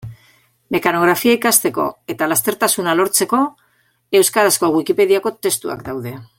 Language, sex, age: Basque, female, 60-69